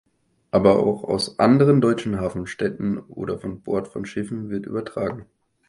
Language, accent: German, Deutschland Deutsch